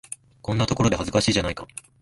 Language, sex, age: Japanese, male, 19-29